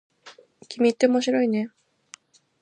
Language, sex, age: Japanese, female, 19-29